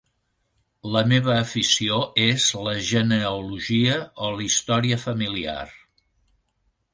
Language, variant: Catalan, Central